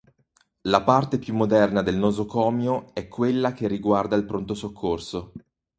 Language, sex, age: Italian, male, 30-39